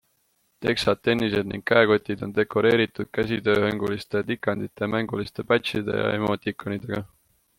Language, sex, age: Estonian, male, 19-29